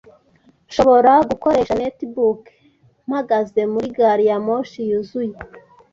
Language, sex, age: Kinyarwanda, female, 19-29